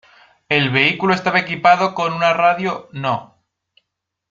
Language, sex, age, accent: Spanish, male, 19-29, España: Centro-Sur peninsular (Madrid, Toledo, Castilla-La Mancha)